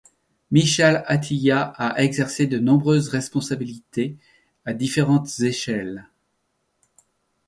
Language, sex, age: French, male, 60-69